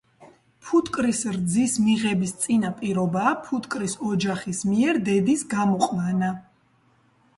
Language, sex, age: Georgian, female, 30-39